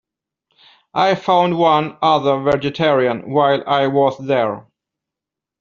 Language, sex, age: English, male, 40-49